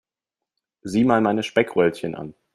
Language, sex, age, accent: German, male, 30-39, Deutschland Deutsch